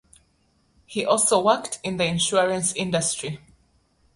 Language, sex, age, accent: English, female, 30-39, Southern African (South Africa, Zimbabwe, Namibia)